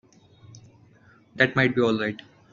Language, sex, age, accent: English, male, 19-29, India and South Asia (India, Pakistan, Sri Lanka)